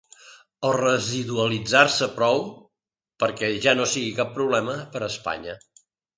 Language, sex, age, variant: Catalan, male, 60-69, Central